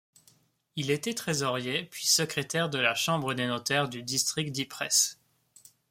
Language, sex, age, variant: French, male, 19-29, Français de métropole